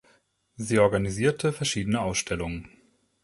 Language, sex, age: German, male, 30-39